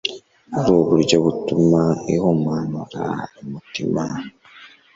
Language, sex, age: Kinyarwanda, male, 19-29